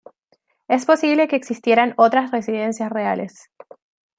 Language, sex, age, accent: Spanish, female, 19-29, Chileno: Chile, Cuyo